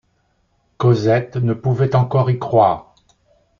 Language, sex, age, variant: French, male, 60-69, Français de métropole